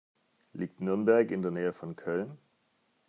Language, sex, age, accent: German, male, 40-49, Deutschland Deutsch